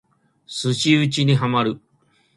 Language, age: Japanese, 60-69